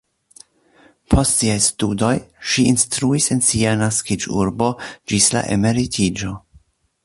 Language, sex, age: Esperanto, male, 40-49